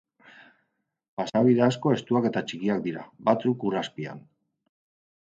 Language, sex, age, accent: Basque, male, 40-49, Mendebalekoa (Araba, Bizkaia, Gipuzkoako mendebaleko herri batzuk)